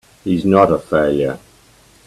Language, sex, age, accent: English, male, 80-89, Australian English